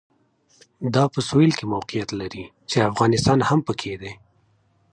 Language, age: Pashto, 19-29